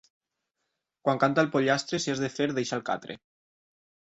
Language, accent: Catalan, valencià